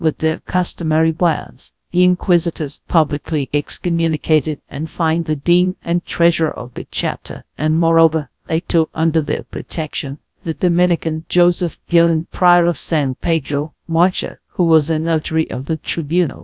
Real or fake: fake